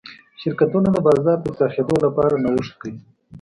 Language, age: Pashto, 40-49